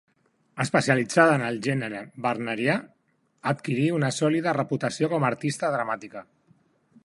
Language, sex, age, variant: Catalan, male, 40-49, Central